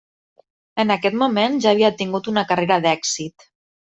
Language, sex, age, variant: Catalan, female, 30-39, Septentrional